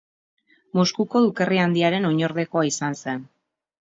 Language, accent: Basque, Mendebalekoa (Araba, Bizkaia, Gipuzkoako mendebaleko herri batzuk)